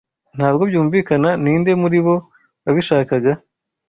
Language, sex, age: Kinyarwanda, male, 19-29